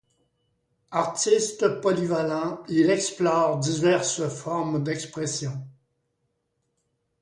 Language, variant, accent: French, Français d'Amérique du Nord, Français du Canada